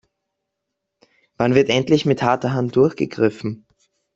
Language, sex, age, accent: German, male, under 19, Österreichisches Deutsch